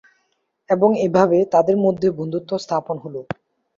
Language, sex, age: Bengali, male, under 19